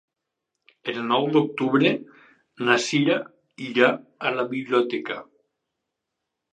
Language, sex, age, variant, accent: Catalan, male, 50-59, Valencià central, valencià